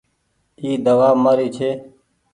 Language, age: Goaria, 19-29